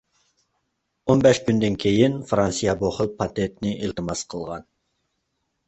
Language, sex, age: Uyghur, male, 19-29